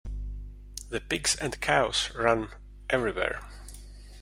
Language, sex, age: English, male, 30-39